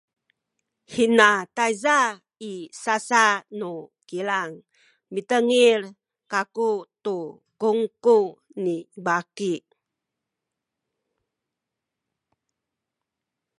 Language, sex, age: Sakizaya, female, 60-69